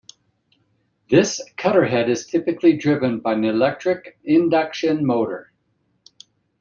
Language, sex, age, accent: English, male, 50-59, United States English